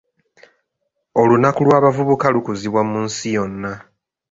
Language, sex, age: Ganda, male, 19-29